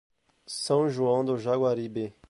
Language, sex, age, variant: Portuguese, male, 19-29, Portuguese (Brasil)